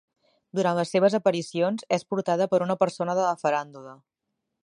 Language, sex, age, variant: Catalan, female, 30-39, Nord-Occidental